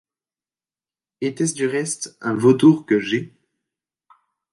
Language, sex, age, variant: French, male, 19-29, Français de métropole